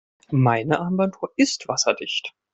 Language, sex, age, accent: German, male, 19-29, Deutschland Deutsch